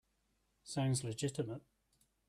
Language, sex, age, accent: English, male, 30-39, Welsh English